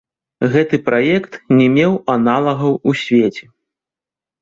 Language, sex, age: Belarusian, male, 30-39